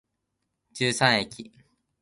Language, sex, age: Japanese, male, 19-29